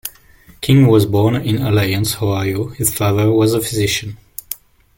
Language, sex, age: English, male, 19-29